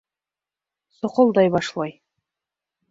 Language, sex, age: Bashkir, female, 19-29